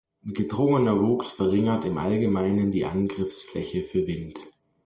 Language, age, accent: German, 40-49, Deutschland Deutsch